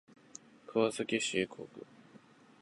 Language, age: Japanese, under 19